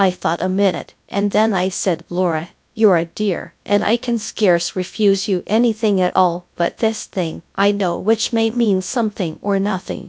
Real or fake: fake